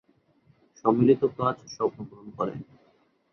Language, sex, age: Bengali, male, 19-29